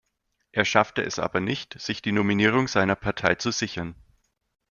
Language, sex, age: German, male, 30-39